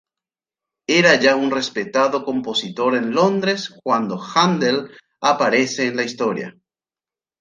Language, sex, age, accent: Spanish, male, 40-49, Rioplatense: Argentina, Uruguay, este de Bolivia, Paraguay